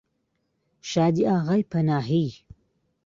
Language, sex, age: Central Kurdish, female, 30-39